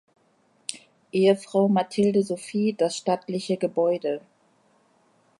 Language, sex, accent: German, female, Deutschland Deutsch